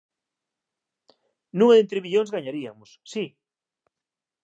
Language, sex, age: Galician, male, 30-39